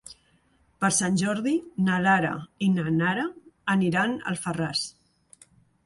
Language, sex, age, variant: Catalan, female, 40-49, Central